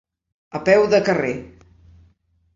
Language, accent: Catalan, Barceloní